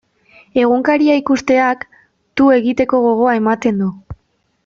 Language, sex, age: Basque, female, 19-29